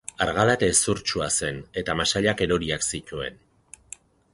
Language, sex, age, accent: Basque, male, 60-69, Erdialdekoa edo Nafarra (Gipuzkoa, Nafarroa)